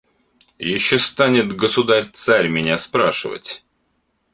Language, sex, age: Russian, male, 30-39